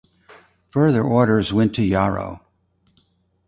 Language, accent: English, United States English